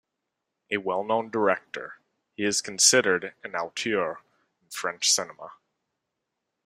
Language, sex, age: English, male, 19-29